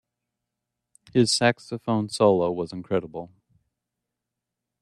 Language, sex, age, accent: English, male, 30-39, United States English